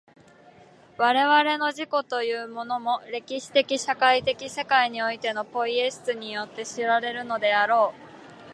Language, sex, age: Japanese, female, 19-29